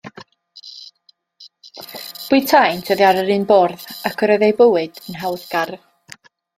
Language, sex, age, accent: Welsh, female, 19-29, Y Deyrnas Unedig Cymraeg